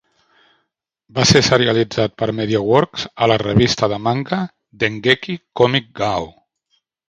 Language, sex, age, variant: Catalan, male, 60-69, Central